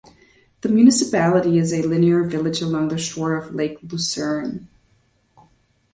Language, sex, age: English, female, 19-29